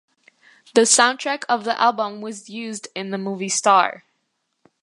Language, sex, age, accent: English, female, under 19, United States English